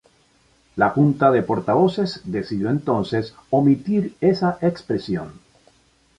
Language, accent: Spanish, Caribe: Cuba, Venezuela, Puerto Rico, República Dominicana, Panamá, Colombia caribeña, México caribeño, Costa del golfo de México